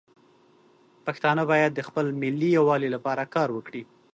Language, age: Pashto, 30-39